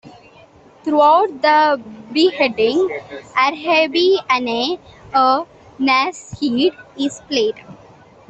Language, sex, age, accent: English, female, under 19, India and South Asia (India, Pakistan, Sri Lanka)